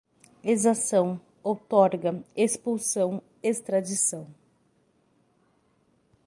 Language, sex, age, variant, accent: Portuguese, female, 30-39, Portuguese (Brasil), Paulista